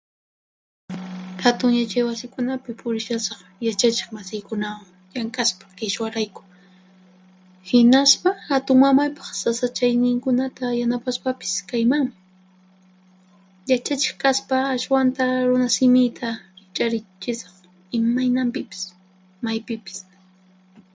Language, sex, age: Puno Quechua, female, 19-29